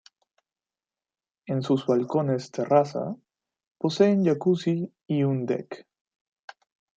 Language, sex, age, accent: Spanish, male, 30-39, Andino-Pacífico: Colombia, Perú, Ecuador, oeste de Bolivia y Venezuela andina